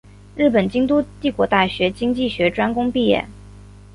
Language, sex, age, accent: Chinese, female, 19-29, 出生地：广东省